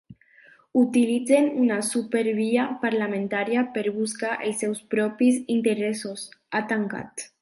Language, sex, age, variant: Catalan, female, 19-29, Nord-Occidental